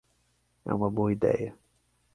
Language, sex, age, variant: Portuguese, male, 30-39, Portuguese (Brasil)